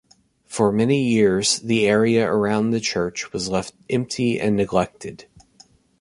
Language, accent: English, United States English